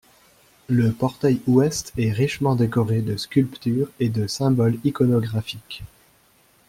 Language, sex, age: French, male, 19-29